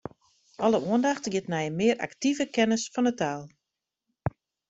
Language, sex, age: Western Frisian, female, 50-59